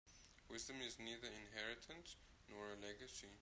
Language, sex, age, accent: English, male, 19-29, Southern African (South Africa, Zimbabwe, Namibia)